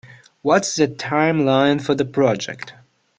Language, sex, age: English, male, 19-29